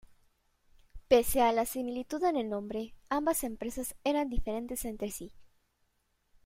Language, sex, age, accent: Spanish, female, 19-29, México